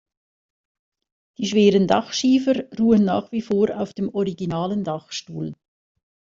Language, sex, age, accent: German, female, 50-59, Schweizerdeutsch